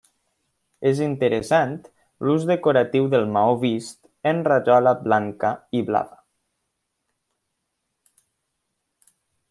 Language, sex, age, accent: Catalan, male, under 19, valencià